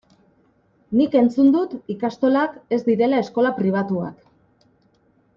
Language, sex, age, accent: Basque, female, 30-39, Mendebalekoa (Araba, Bizkaia, Gipuzkoako mendebaleko herri batzuk)